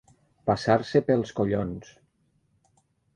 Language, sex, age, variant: Catalan, male, 50-59, Nord-Occidental